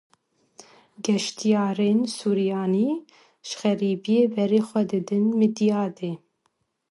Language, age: Kurdish, 30-39